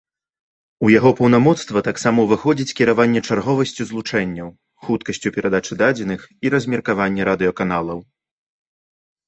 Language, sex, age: Belarusian, male, 19-29